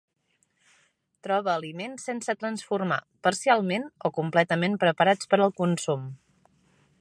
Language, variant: Catalan, Central